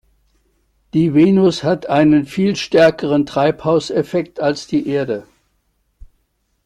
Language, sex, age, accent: German, male, 70-79, Deutschland Deutsch